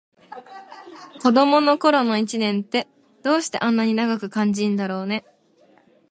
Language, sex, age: Japanese, female, 19-29